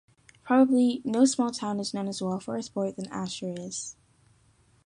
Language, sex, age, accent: English, female, under 19, United States English